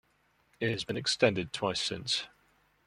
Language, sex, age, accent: English, male, 19-29, England English